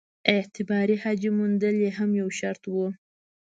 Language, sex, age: Pashto, female, 19-29